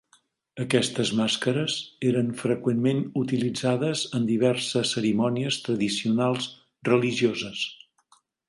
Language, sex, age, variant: Catalan, male, 60-69, Nord-Occidental